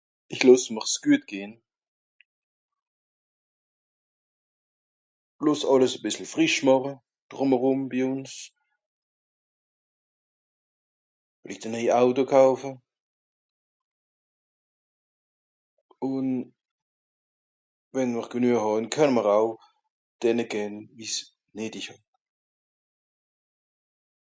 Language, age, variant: Swiss German, 40-49, Nordniederàlemmànisch (Rishoffe, Zàwere, Bùsswìller, Hawenau, Brüemt, Stroossbùri, Molse, Dàmbàch, Schlettstàtt, Pfàlzbùri usw.)